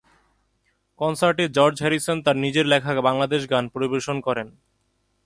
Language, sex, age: Bengali, male, 19-29